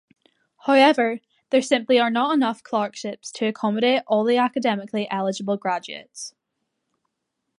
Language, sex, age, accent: English, female, under 19, Irish English